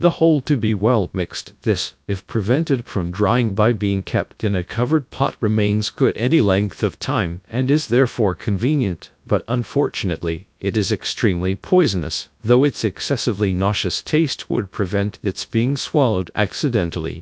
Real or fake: fake